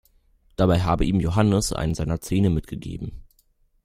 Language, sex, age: German, male, under 19